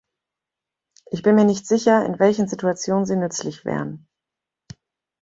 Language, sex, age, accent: German, female, 30-39, Deutschland Deutsch